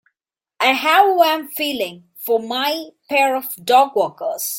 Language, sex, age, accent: English, female, 19-29, India and South Asia (India, Pakistan, Sri Lanka)